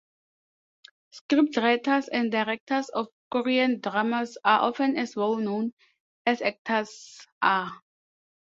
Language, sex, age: English, female, 19-29